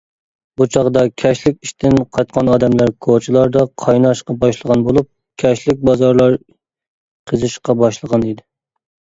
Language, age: Uyghur, 19-29